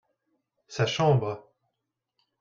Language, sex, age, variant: French, male, 40-49, Français de métropole